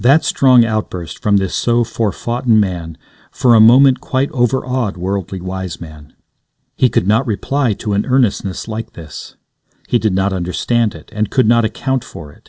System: none